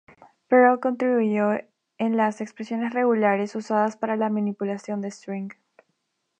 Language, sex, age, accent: Spanish, female, 19-29, Andino-Pacífico: Colombia, Perú, Ecuador, oeste de Bolivia y Venezuela andina